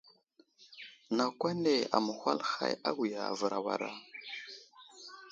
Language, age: Wuzlam, 19-29